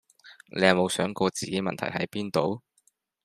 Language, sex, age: Cantonese, male, 19-29